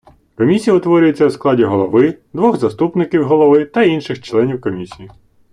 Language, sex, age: Ukrainian, male, 30-39